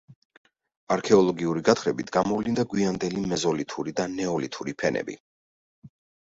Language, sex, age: Georgian, male, 40-49